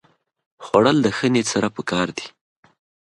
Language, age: Pashto, 30-39